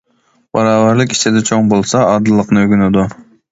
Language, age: Uyghur, 19-29